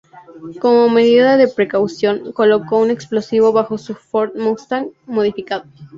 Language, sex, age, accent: Spanish, female, 19-29, México